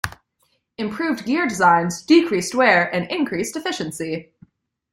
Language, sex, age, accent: English, female, 19-29, United States English